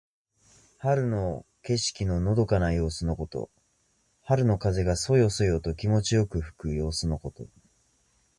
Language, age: Japanese, 19-29